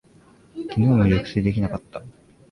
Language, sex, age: Japanese, male, 19-29